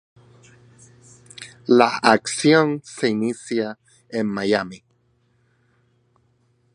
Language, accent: Spanish, España: Islas Canarias